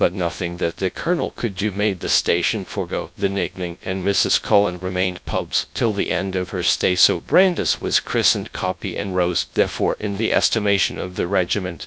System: TTS, GradTTS